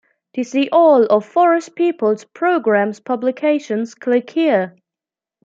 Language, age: English, 19-29